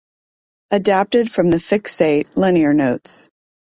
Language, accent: English, United States English